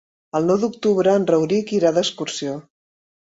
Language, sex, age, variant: Catalan, female, 50-59, Central